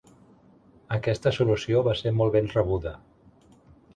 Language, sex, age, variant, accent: Catalan, male, 40-49, Central, central